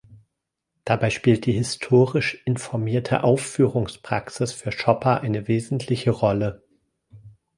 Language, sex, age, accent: German, male, 40-49, Deutschland Deutsch